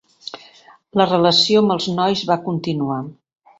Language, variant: Catalan, Central